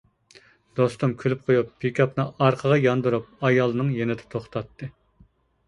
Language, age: Uyghur, 40-49